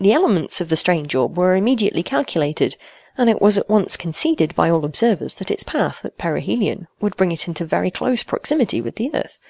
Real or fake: real